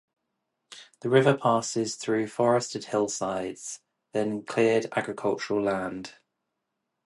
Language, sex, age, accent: English, male, 30-39, England English